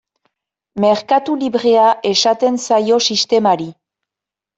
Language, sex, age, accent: Basque, female, 19-29, Nafar-lapurtarra edo Zuberotarra (Lapurdi, Nafarroa Beherea, Zuberoa)